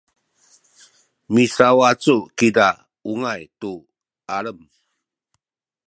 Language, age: Sakizaya, 60-69